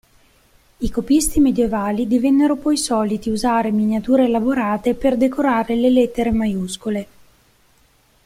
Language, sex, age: Italian, female, 40-49